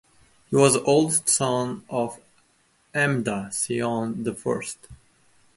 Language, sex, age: English, male, 19-29